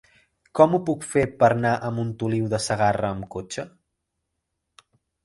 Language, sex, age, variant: Catalan, male, 19-29, Central